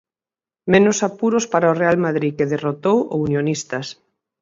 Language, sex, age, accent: Galician, female, 40-49, Central (gheada)